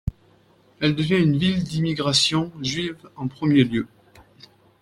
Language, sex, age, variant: French, male, 30-39, Français de métropole